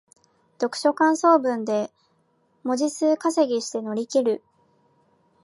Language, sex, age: Japanese, female, 19-29